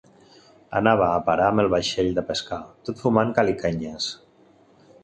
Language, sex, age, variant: Catalan, male, 40-49, Central